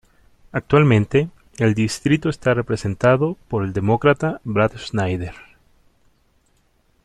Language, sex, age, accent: Spanish, male, 40-49, México